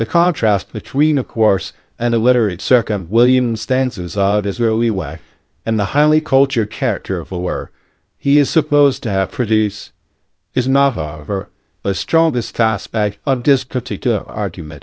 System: TTS, VITS